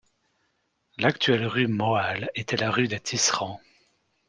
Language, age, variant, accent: French, 30-39, Français d'Europe, Français de Belgique